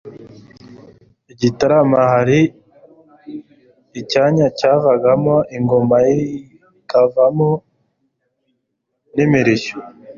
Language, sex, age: Kinyarwanda, male, 19-29